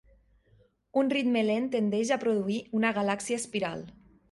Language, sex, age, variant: Catalan, female, 30-39, Nord-Occidental